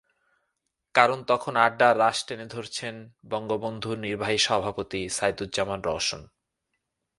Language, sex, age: Bengali, male, 30-39